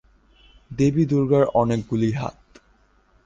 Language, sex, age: Bengali, male, under 19